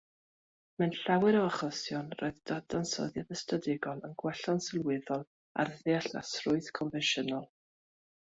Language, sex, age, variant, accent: Welsh, female, 40-49, South-Western Welsh, Y Deyrnas Unedig Cymraeg